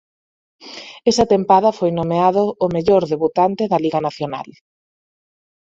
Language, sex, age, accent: Galician, female, 30-39, Normativo (estándar)